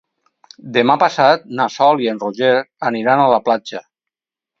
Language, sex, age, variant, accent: Catalan, male, 50-59, Valencià meridional, valencià